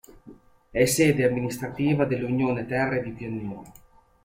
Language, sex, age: Italian, male, 30-39